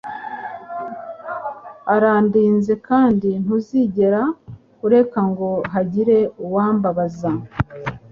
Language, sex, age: Kinyarwanda, male, 19-29